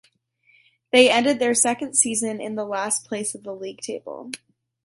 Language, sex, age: English, female, under 19